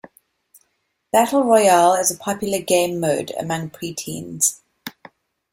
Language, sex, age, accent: English, female, 30-39, Southern African (South Africa, Zimbabwe, Namibia)